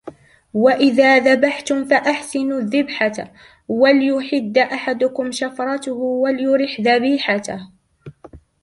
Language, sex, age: Arabic, female, 19-29